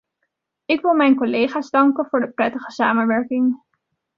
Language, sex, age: Dutch, female, 19-29